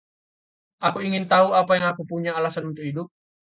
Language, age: Indonesian, 19-29